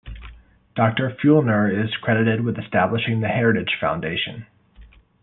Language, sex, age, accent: English, male, 30-39, United States English